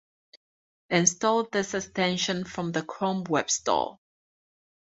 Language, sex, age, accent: English, female, 30-39, United States English